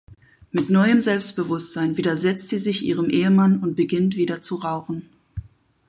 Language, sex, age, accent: German, female, 40-49, Deutschland Deutsch